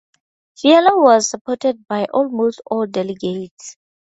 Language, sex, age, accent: English, female, 19-29, Southern African (South Africa, Zimbabwe, Namibia)